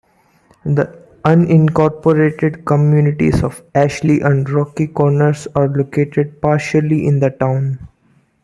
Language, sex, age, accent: English, male, 19-29, India and South Asia (India, Pakistan, Sri Lanka)